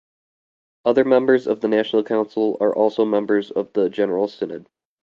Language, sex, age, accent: English, male, 19-29, United States English